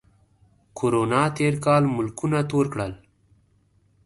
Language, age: Pashto, 19-29